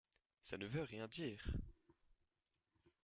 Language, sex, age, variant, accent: French, male, under 19, Français d'Europe, Français de Suisse